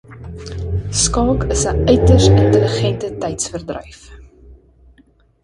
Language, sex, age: Afrikaans, female, 19-29